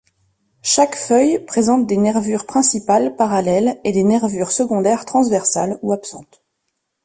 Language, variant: French, Français de métropole